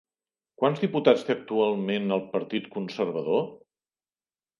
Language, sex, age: Catalan, male, 40-49